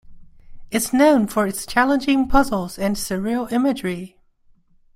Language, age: English, 19-29